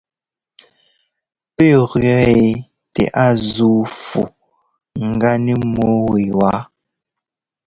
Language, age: Ngomba, 19-29